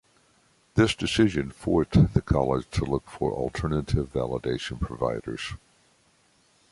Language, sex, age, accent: English, male, 60-69, United States English